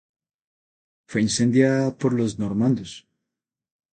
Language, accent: Spanish, Andino-Pacífico: Colombia, Perú, Ecuador, oeste de Bolivia y Venezuela andina